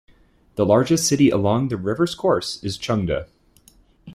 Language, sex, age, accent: English, male, 19-29, United States English